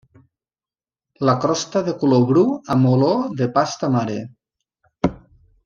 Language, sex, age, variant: Catalan, male, 40-49, Nord-Occidental